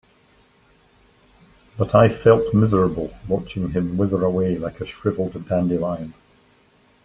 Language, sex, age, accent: English, male, 70-79, Scottish English